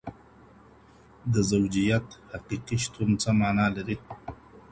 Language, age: Pashto, 40-49